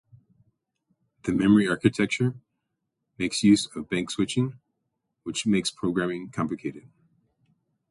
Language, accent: English, United States English